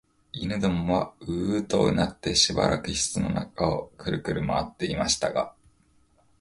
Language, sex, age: Japanese, male, 19-29